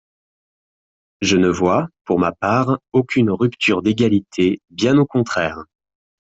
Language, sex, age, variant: French, male, 19-29, Français de métropole